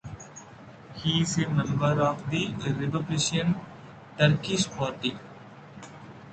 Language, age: English, 19-29